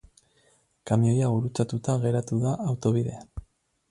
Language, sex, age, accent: Basque, male, 30-39, Mendebalekoa (Araba, Bizkaia, Gipuzkoako mendebaleko herri batzuk)